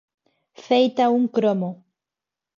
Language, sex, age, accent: Galician, female, 30-39, Neofalante